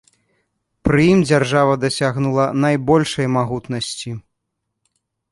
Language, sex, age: Belarusian, male, 30-39